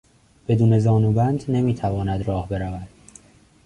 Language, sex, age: Persian, male, 19-29